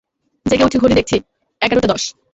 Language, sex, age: Bengali, female, under 19